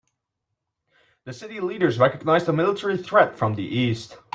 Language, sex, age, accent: English, male, 19-29, United States English